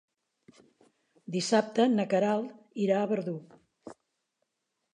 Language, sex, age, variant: Catalan, female, 70-79, Central